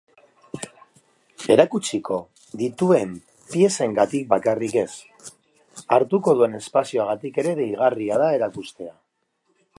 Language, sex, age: Basque, male, 40-49